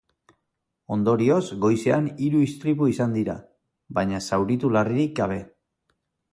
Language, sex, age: Basque, male, 40-49